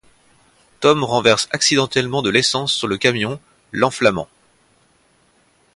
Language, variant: French, Français de métropole